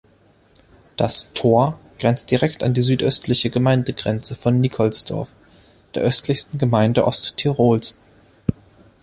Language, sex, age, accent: German, male, 19-29, Deutschland Deutsch